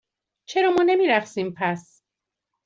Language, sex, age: Persian, female, 40-49